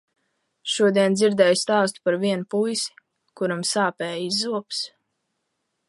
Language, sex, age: Latvian, female, under 19